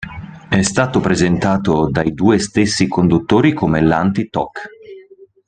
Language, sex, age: Italian, male, 30-39